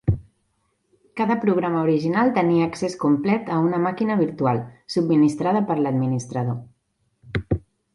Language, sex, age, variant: Catalan, female, 30-39, Central